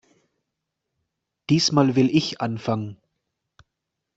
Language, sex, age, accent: German, male, 40-49, Deutschland Deutsch